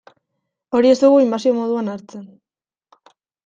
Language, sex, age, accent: Basque, female, 19-29, Mendebalekoa (Araba, Bizkaia, Gipuzkoako mendebaleko herri batzuk)